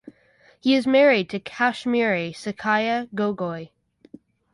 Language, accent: English, United States English